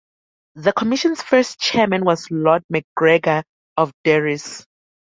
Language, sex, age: English, female, 19-29